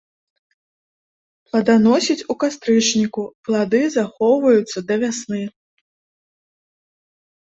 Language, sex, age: Belarusian, female, 30-39